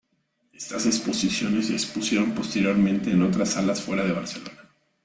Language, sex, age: Spanish, male, 40-49